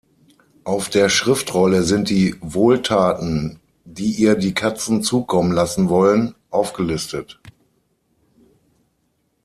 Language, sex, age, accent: German, male, 40-49, Deutschland Deutsch